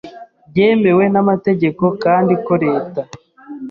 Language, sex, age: Kinyarwanda, male, 30-39